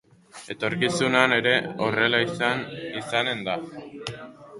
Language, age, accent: Basque, under 19, Erdialdekoa edo Nafarra (Gipuzkoa, Nafarroa)